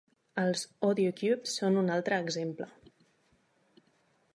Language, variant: Catalan, Nord-Occidental